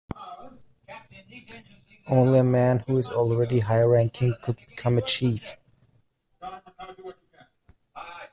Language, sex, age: English, male, 30-39